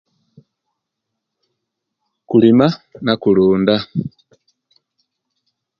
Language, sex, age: Kenyi, male, 40-49